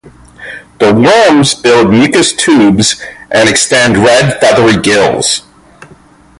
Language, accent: English, United States English